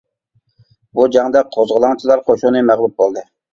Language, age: Uyghur, 30-39